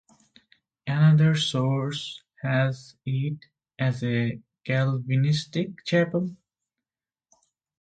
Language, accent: English, India and South Asia (India, Pakistan, Sri Lanka)